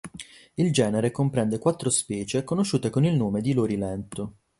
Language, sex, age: Italian, male, 19-29